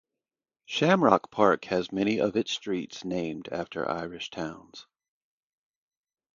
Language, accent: English, United States English